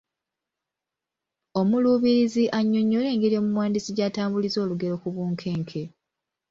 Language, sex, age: Ganda, female, 19-29